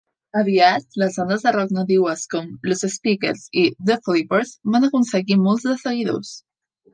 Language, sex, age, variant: Catalan, female, 19-29, Central